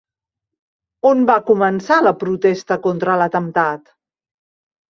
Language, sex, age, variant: Catalan, female, 50-59, Central